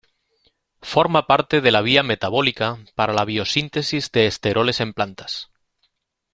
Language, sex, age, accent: Spanish, male, 30-39, España: Centro-Sur peninsular (Madrid, Toledo, Castilla-La Mancha)